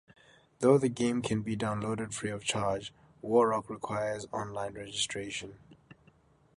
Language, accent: English, Southern African (South Africa, Zimbabwe, Namibia)